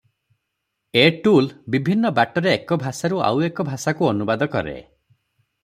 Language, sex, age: Odia, male, 30-39